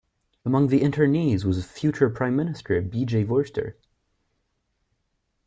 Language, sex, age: English, male, 19-29